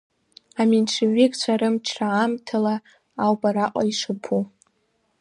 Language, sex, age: Abkhazian, female, under 19